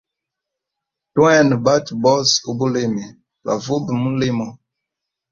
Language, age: Hemba, 19-29